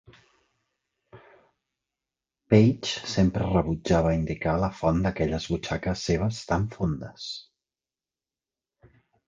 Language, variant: Catalan, Central